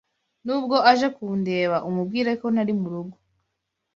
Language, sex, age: Kinyarwanda, female, 19-29